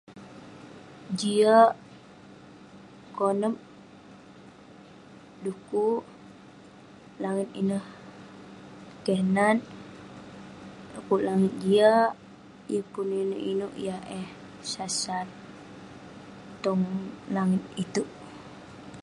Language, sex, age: Western Penan, female, under 19